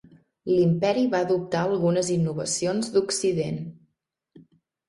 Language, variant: Catalan, Septentrional